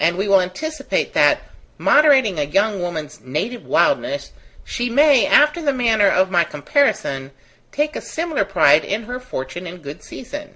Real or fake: real